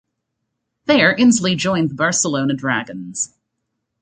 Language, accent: English, Canadian English